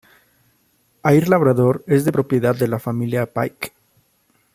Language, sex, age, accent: Spanish, male, 19-29, México